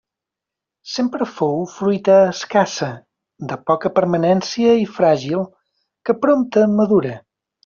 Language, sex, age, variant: Catalan, male, 40-49, Central